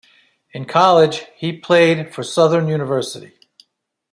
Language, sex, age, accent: English, male, 70-79, United States English